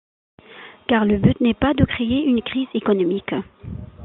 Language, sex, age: French, female, 40-49